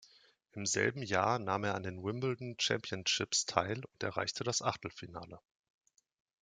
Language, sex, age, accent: German, male, 30-39, Deutschland Deutsch